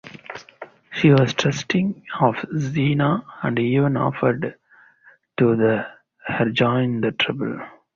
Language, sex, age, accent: English, male, 30-39, India and South Asia (India, Pakistan, Sri Lanka)